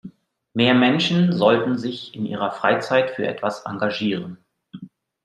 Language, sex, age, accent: German, male, 40-49, Deutschland Deutsch